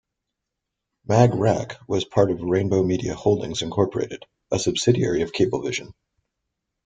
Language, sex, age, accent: English, male, 40-49, United States English